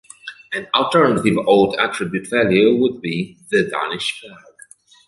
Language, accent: English, United States English